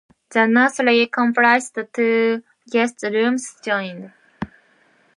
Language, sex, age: English, female, 19-29